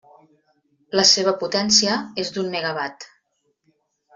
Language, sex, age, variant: Catalan, female, 40-49, Central